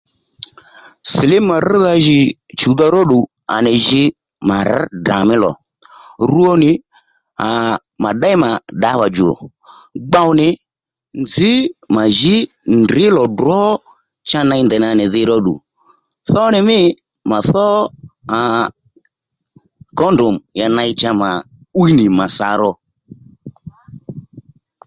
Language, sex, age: Lendu, male, 60-69